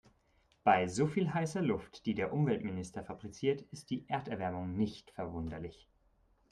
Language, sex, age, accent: German, male, 19-29, Deutschland Deutsch